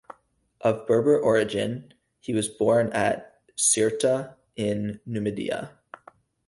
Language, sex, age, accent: English, male, 19-29, United States English